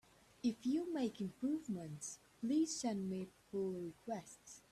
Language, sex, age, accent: English, female, 19-29, England English